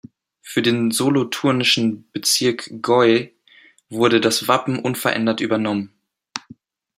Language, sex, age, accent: German, male, under 19, Deutschland Deutsch